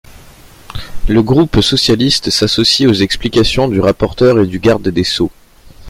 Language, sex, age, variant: French, male, 30-39, Français de métropole